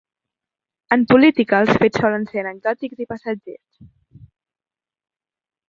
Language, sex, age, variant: Catalan, female, under 19, Central